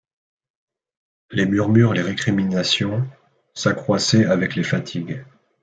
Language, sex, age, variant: French, male, 30-39, Français de métropole